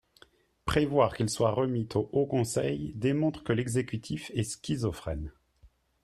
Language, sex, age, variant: French, male, 40-49, Français de métropole